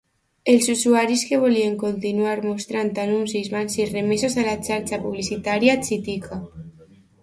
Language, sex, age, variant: Catalan, female, under 19, Alacantí